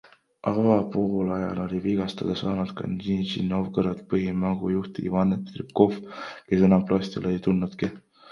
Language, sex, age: Estonian, male, 19-29